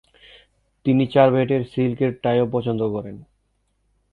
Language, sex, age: Bengali, male, 19-29